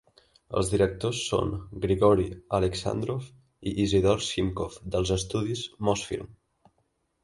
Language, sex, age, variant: Catalan, male, 19-29, Central